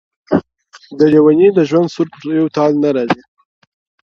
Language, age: Pashto, 19-29